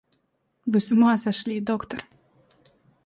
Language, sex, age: Russian, female, 19-29